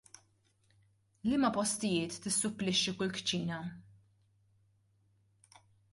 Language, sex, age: Maltese, female, 30-39